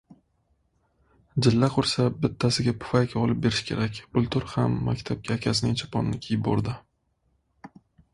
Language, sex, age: Uzbek, male, 19-29